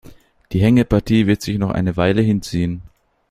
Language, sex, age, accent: German, male, 19-29, Österreichisches Deutsch